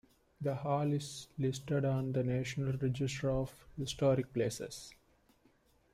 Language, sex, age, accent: English, male, 19-29, India and South Asia (India, Pakistan, Sri Lanka)